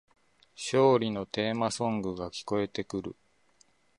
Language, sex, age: Japanese, male, 30-39